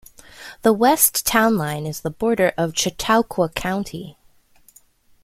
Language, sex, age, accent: English, female, 19-29, United States English